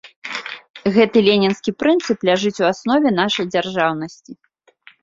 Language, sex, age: Belarusian, female, 30-39